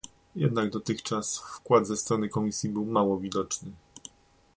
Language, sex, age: Polish, male, 30-39